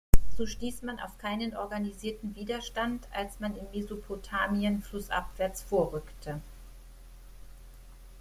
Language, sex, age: German, female, 50-59